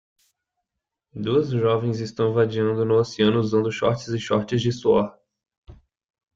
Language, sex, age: Portuguese, male, 19-29